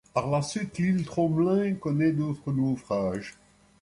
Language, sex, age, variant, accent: French, male, 70-79, Français d'Europe, Français de Belgique